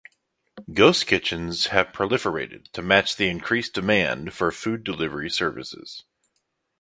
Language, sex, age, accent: English, male, 19-29, United States English